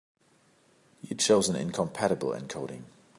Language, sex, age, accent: English, male, 40-49, England English